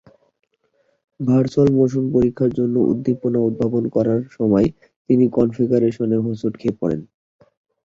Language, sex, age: Bengali, male, 19-29